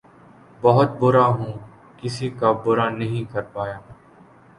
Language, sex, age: Urdu, male, 19-29